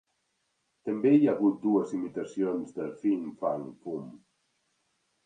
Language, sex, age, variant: Catalan, male, 40-49, Central